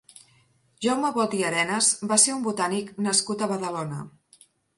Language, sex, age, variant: Catalan, female, 50-59, Central